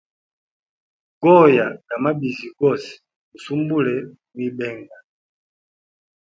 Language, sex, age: Hemba, male, 30-39